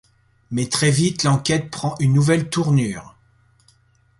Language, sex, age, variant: French, male, 50-59, Français de métropole